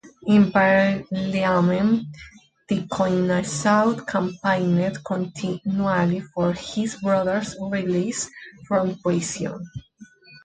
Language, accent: English, United States English